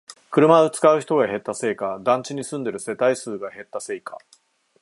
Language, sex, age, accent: Japanese, male, 60-69, 標準